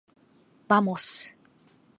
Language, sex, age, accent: Japanese, female, 19-29, 標準語